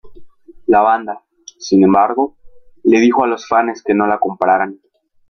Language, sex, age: Spanish, female, 19-29